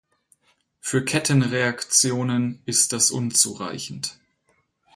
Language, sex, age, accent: German, male, 19-29, Deutschland Deutsch